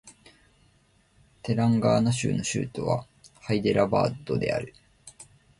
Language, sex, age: Japanese, male, 19-29